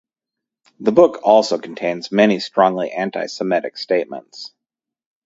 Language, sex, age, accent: English, male, 30-39, United States English